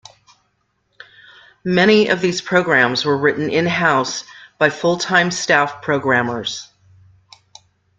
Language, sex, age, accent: English, female, 50-59, United States English